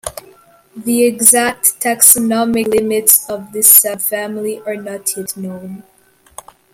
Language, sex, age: English, female, 19-29